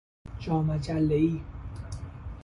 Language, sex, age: Persian, male, 30-39